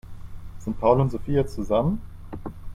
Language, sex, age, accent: German, male, 19-29, Deutschland Deutsch